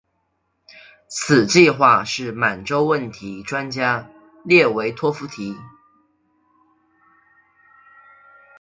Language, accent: Chinese, 出生地：浙江省